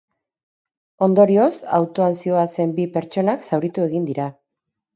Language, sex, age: Basque, female, 30-39